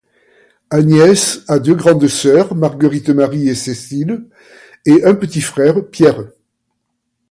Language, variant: French, Français de métropole